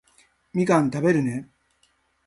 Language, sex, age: Japanese, male, 60-69